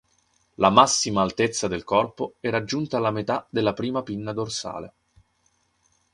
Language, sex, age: Italian, male, 19-29